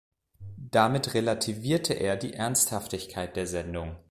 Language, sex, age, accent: German, male, 19-29, Deutschland Deutsch